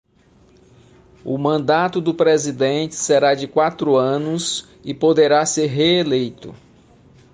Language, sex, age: Portuguese, male, 40-49